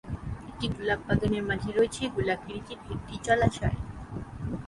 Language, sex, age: Bengali, female, 19-29